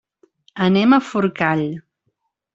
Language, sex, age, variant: Catalan, female, 40-49, Central